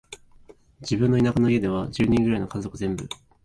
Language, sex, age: Japanese, male, 19-29